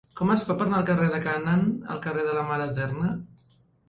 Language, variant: Catalan, Central